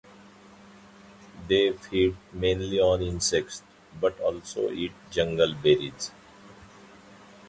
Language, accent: English, India and South Asia (India, Pakistan, Sri Lanka)